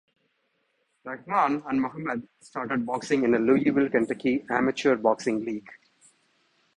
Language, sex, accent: English, male, India and South Asia (India, Pakistan, Sri Lanka)